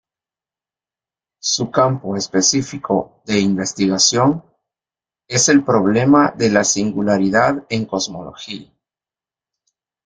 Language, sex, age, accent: Spanish, male, 40-49, América central